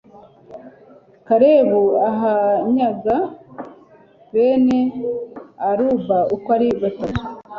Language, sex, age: Kinyarwanda, female, 30-39